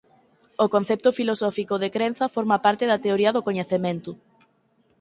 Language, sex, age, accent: Galician, female, 19-29, Central (sen gheada)